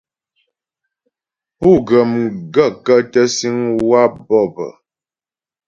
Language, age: Ghomala, 19-29